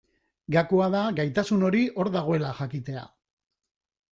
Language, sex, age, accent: Basque, male, 40-49, Mendebalekoa (Araba, Bizkaia, Gipuzkoako mendebaleko herri batzuk)